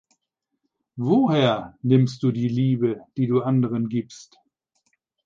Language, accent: German, Deutschland Deutsch